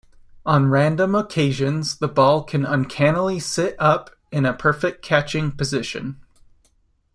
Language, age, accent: English, 30-39, United States English